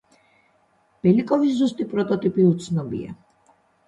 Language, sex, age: Georgian, female, 40-49